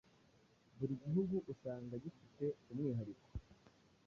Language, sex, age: Kinyarwanda, male, 19-29